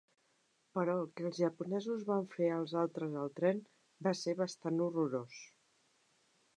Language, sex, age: Catalan, female, 60-69